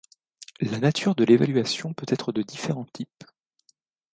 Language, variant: French, Français de métropole